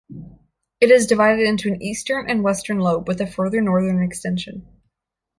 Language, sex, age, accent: English, female, 19-29, United States English